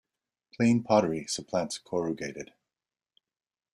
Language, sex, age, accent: English, male, 40-49, Canadian English